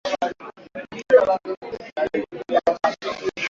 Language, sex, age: Swahili, male, 19-29